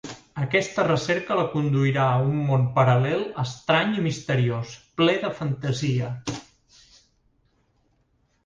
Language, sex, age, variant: Catalan, male, 40-49, Central